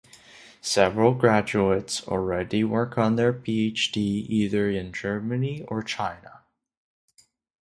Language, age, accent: English, under 19, Canadian English